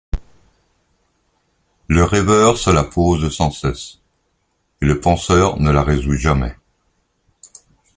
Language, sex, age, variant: French, male, 60-69, Français de métropole